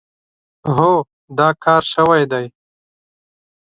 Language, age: Pashto, 19-29